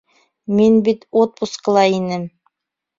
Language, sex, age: Bashkir, female, 30-39